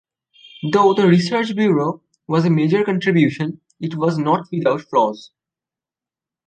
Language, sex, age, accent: English, male, 19-29, India and South Asia (India, Pakistan, Sri Lanka)